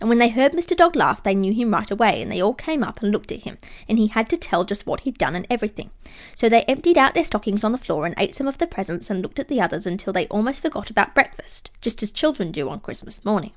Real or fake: real